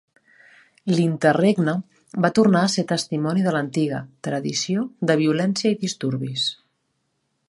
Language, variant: Catalan, Central